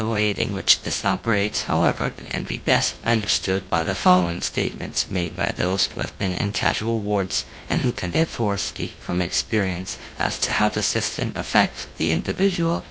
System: TTS, GlowTTS